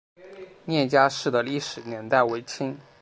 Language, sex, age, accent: Chinese, male, under 19, 出生地：浙江省